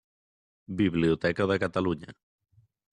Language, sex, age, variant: Catalan, male, 30-39, Central